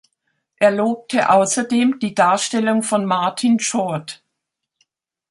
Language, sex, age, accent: German, female, 70-79, Deutschland Deutsch